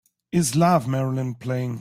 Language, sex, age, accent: English, male, 19-29, United States English